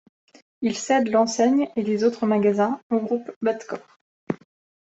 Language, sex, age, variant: French, female, 19-29, Français de métropole